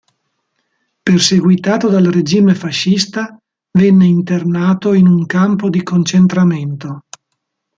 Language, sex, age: Italian, male, 60-69